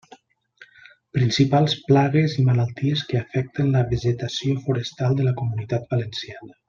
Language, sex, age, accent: Catalan, male, 40-49, valencià